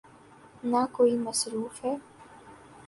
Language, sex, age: Urdu, female, 19-29